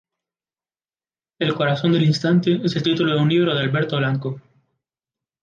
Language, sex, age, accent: Spanish, male, 19-29, América central